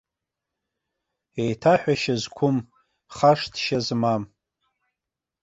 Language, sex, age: Abkhazian, male, 30-39